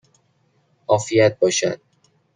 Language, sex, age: Persian, male, 19-29